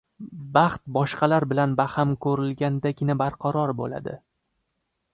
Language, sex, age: Uzbek, male, 19-29